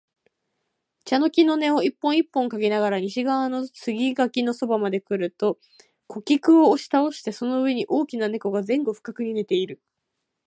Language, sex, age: Japanese, female, under 19